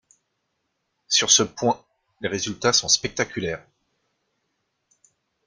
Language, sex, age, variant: French, male, 40-49, Français de métropole